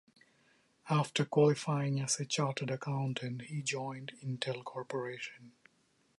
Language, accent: English, India and South Asia (India, Pakistan, Sri Lanka)